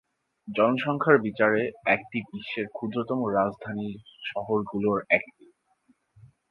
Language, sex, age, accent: Bengali, male, 19-29, Native; Bangladeshi